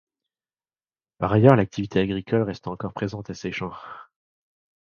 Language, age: French, 30-39